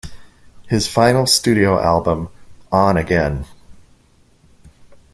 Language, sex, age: English, male, 50-59